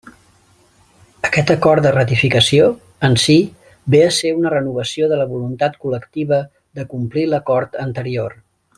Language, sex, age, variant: Catalan, male, 30-39, Central